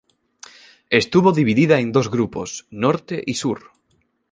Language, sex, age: Spanish, male, 19-29